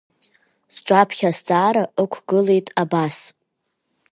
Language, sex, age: Abkhazian, female, under 19